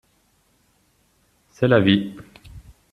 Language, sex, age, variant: French, male, 30-39, Français de métropole